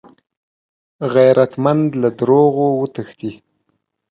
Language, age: Pashto, 19-29